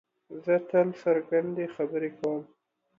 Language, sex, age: Pashto, male, 19-29